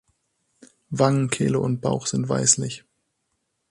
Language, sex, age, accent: German, female, 19-29, Deutschland Deutsch